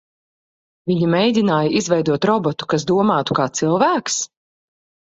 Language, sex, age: Latvian, female, 40-49